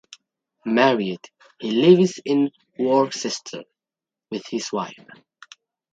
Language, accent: English, United States English